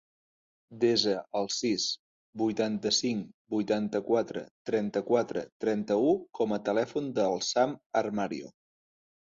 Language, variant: Catalan, Central